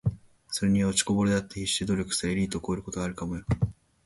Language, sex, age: Japanese, male, 19-29